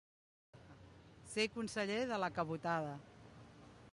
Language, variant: Catalan, Central